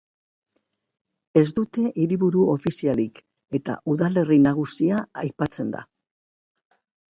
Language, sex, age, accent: Basque, female, 70-79, Mendebalekoa (Araba, Bizkaia, Gipuzkoako mendebaleko herri batzuk)